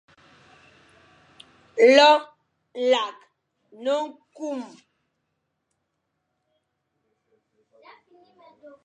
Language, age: Fang, under 19